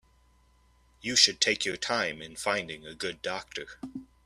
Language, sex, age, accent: English, male, 30-39, United States English